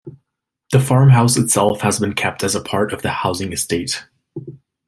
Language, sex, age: English, male, 19-29